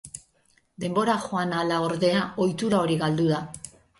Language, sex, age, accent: Basque, female, 50-59, Erdialdekoa edo Nafarra (Gipuzkoa, Nafarroa)